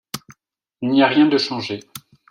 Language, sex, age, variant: French, male, 40-49, Français de métropole